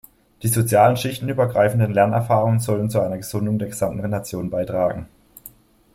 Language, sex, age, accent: German, male, 19-29, Deutschland Deutsch